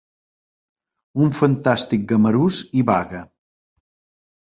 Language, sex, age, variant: Catalan, male, 50-59, Central